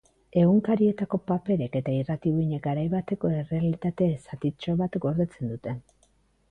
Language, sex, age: Basque, female, 40-49